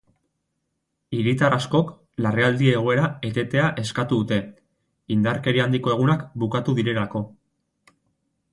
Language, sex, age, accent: Basque, male, 19-29, Erdialdekoa edo Nafarra (Gipuzkoa, Nafarroa)